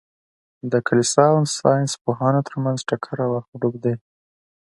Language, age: Pashto, 19-29